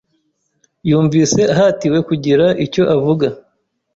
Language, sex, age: Kinyarwanda, male, 30-39